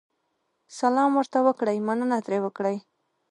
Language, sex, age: Pashto, female, 19-29